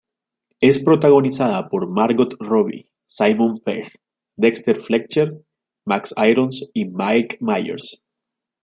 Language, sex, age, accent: Spanish, male, 30-39, Caribe: Cuba, Venezuela, Puerto Rico, República Dominicana, Panamá, Colombia caribeña, México caribeño, Costa del golfo de México